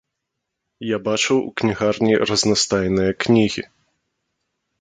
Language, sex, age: Belarusian, male, 40-49